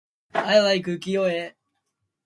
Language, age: English, 19-29